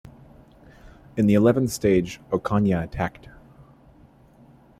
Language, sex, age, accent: English, male, 19-29, United States English